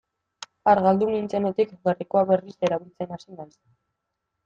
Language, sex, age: Basque, female, 19-29